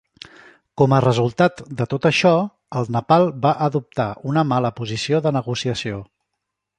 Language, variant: Catalan, Central